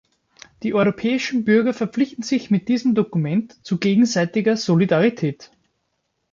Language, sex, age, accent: German, male, 19-29, Österreichisches Deutsch